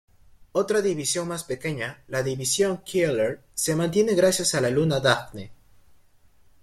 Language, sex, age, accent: Spanish, male, under 19, Andino-Pacífico: Colombia, Perú, Ecuador, oeste de Bolivia y Venezuela andina